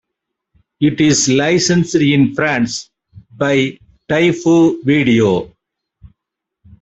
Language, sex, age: English, male, 60-69